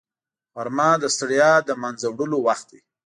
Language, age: Pashto, 40-49